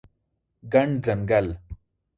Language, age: Pashto, 19-29